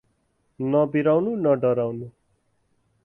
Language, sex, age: Nepali, male, 30-39